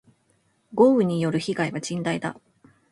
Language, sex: Japanese, female